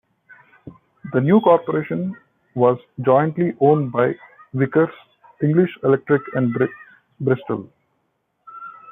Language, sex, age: English, male, 30-39